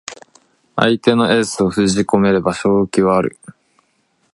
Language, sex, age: Japanese, male, 19-29